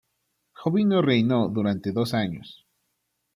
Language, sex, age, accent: Spanish, male, 30-39, México